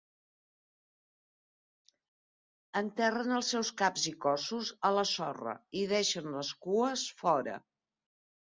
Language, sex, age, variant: Catalan, female, 60-69, Central